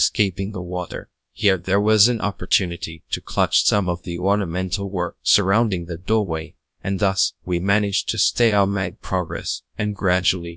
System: TTS, GradTTS